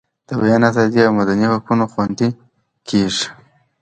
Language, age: Pashto, under 19